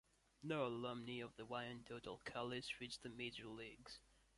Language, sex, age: English, male, under 19